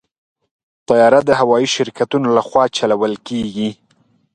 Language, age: Pashto, 19-29